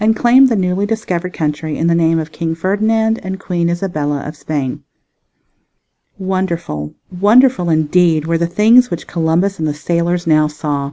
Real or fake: real